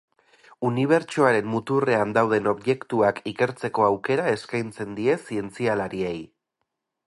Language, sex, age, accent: Basque, male, 30-39, Erdialdekoa edo Nafarra (Gipuzkoa, Nafarroa)